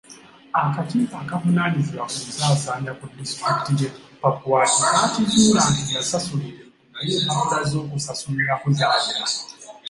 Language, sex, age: Ganda, male, 19-29